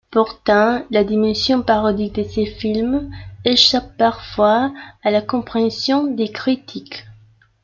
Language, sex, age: French, female, 19-29